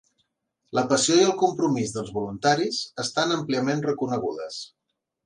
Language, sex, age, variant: Catalan, male, 30-39, Central